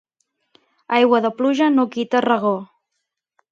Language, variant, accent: Catalan, Central, central